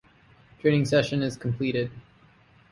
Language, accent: English, United States English